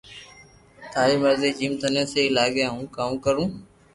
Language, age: Loarki, 40-49